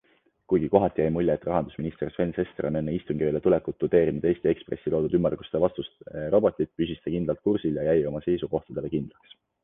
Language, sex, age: Estonian, male, 19-29